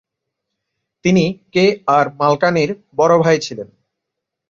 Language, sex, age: Bengali, male, 19-29